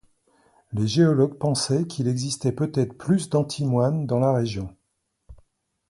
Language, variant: French, Français de métropole